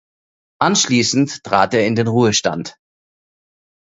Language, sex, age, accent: German, male, 30-39, Österreichisches Deutsch